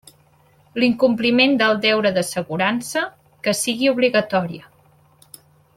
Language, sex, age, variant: Catalan, female, 19-29, Central